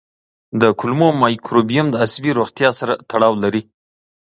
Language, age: Pashto, 40-49